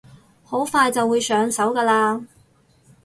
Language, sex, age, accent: Cantonese, female, 30-39, 广州音